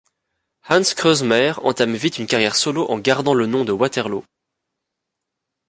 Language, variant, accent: French, Français d'Europe, Français de Belgique